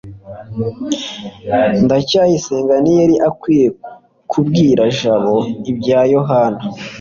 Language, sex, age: Kinyarwanda, male, 19-29